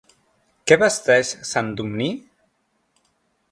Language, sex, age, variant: Catalan, male, 19-29, Central